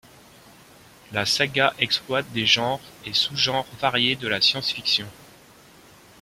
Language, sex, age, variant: French, male, 50-59, Français de métropole